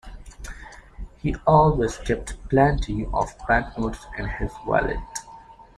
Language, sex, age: English, male, under 19